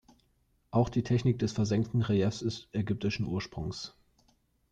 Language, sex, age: German, male, 19-29